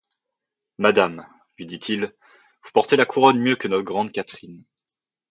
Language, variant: French, Français de métropole